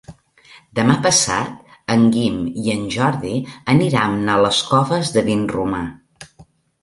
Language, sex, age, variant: Catalan, female, 40-49, Balear